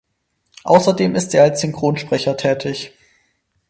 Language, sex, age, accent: German, male, under 19, Deutschland Deutsch